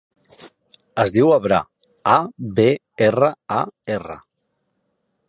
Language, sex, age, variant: Catalan, male, 30-39, Central